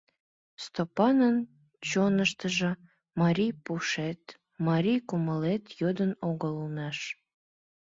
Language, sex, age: Mari, female, under 19